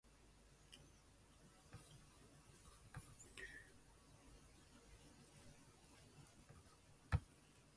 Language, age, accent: English, 19-29, United States English